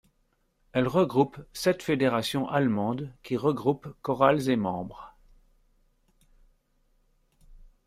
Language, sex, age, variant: French, male, 60-69, Français de métropole